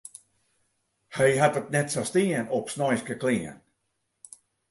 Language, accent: Western Frisian, Klaaifrysk